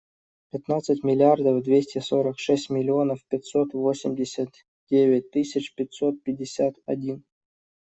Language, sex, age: Russian, male, 19-29